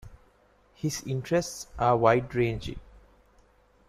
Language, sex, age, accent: English, male, 19-29, United States English